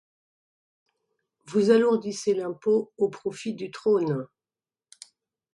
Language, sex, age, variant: French, female, 50-59, Français de métropole